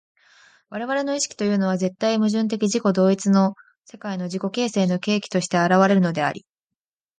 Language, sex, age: Japanese, female, under 19